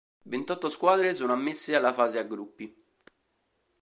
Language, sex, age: Italian, male, 19-29